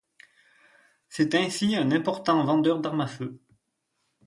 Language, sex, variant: French, male, Français de métropole